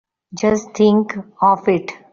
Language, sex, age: English, female, 30-39